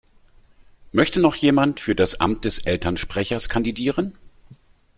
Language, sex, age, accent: German, male, 50-59, Deutschland Deutsch